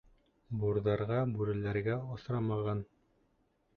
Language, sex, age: Bashkir, male, 19-29